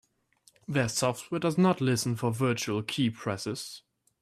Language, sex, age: English, male, under 19